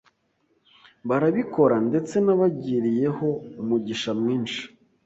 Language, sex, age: Kinyarwanda, male, 19-29